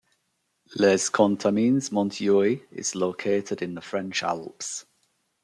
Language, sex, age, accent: English, male, 40-49, England English